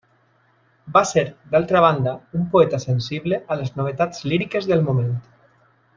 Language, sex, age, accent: Catalan, male, 30-39, valencià